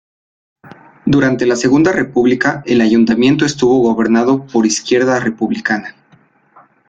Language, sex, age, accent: Spanish, male, 19-29, México